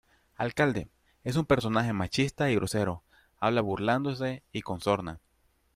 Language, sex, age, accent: Spanish, male, 19-29, América central